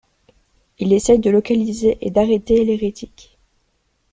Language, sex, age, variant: French, female, under 19, Français de métropole